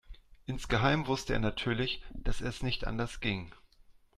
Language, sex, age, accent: German, male, 40-49, Deutschland Deutsch